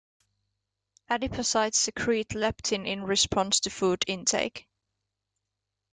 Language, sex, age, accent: English, female, 19-29, England English